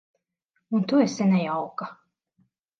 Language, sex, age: Latvian, female, 30-39